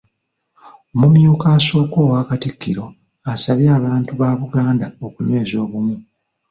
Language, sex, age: Ganda, male, 40-49